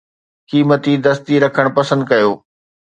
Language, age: Sindhi, 40-49